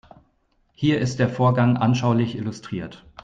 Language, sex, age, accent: German, male, 30-39, Deutschland Deutsch